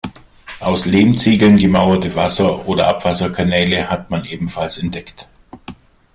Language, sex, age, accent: German, male, 40-49, Deutschland Deutsch